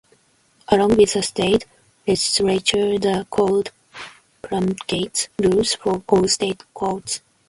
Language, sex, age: English, female, 19-29